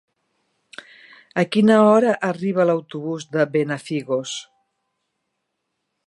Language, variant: Catalan, Central